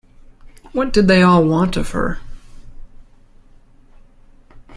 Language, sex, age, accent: English, male, 19-29, United States English